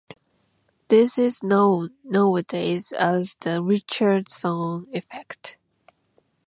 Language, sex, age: English, female, 19-29